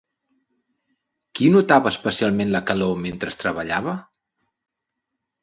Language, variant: Catalan, Central